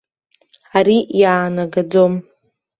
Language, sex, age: Abkhazian, female, under 19